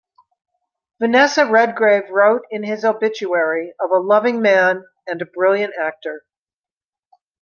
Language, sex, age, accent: English, female, 60-69, United States English